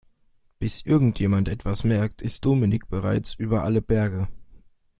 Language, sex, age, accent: German, male, under 19, Deutschland Deutsch